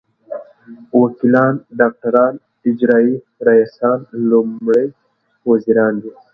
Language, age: Pashto, 19-29